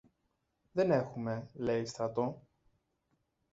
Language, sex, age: Greek, male, 19-29